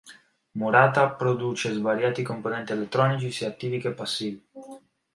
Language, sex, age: Italian, male, 19-29